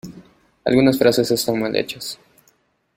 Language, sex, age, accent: Spanish, male, 19-29, Andino-Pacífico: Colombia, Perú, Ecuador, oeste de Bolivia y Venezuela andina